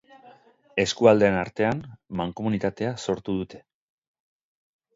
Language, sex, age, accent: Basque, male, 50-59, Mendebalekoa (Araba, Bizkaia, Gipuzkoako mendebaleko herri batzuk)